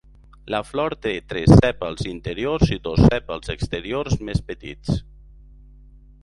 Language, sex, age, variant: Catalan, male, 40-49, Valencià meridional